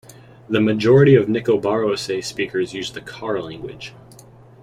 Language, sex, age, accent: English, male, under 19, United States English